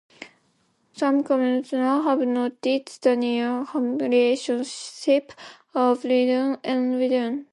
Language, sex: English, female